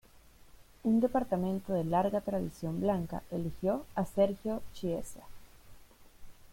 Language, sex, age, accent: Spanish, female, 19-29, Caribe: Cuba, Venezuela, Puerto Rico, República Dominicana, Panamá, Colombia caribeña, México caribeño, Costa del golfo de México